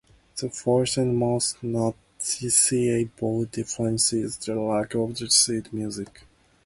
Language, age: English, 19-29